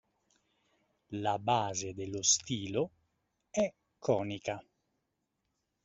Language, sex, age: Italian, male, 40-49